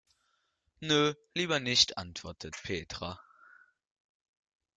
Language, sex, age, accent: German, male, under 19, Deutschland Deutsch